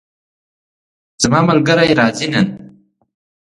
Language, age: Pashto, 19-29